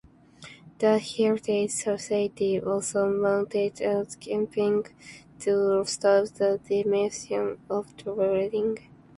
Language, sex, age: English, female, under 19